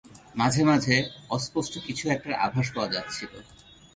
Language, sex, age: Bengali, male, 30-39